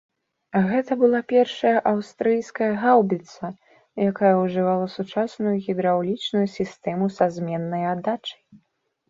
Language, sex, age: Belarusian, female, 19-29